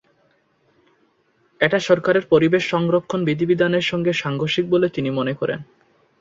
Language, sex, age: Bengali, male, 19-29